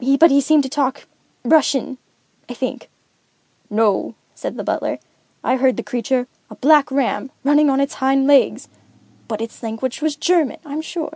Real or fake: real